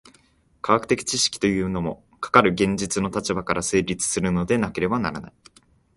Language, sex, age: Japanese, male, 19-29